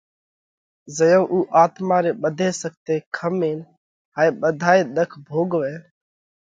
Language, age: Parkari Koli, 19-29